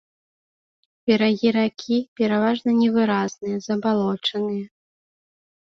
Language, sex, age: Belarusian, female, 19-29